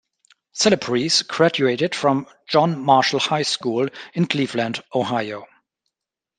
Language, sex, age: English, male, 30-39